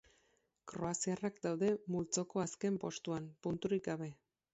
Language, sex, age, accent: Basque, female, 19-29, Erdialdekoa edo Nafarra (Gipuzkoa, Nafarroa)